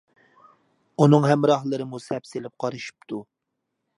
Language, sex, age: Uyghur, male, 30-39